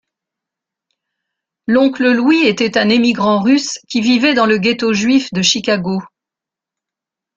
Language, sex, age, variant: French, female, 60-69, Français de métropole